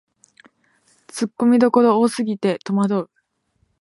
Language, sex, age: Japanese, female, 19-29